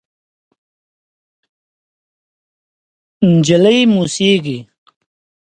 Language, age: Pashto, 19-29